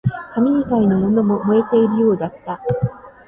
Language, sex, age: Japanese, female, 60-69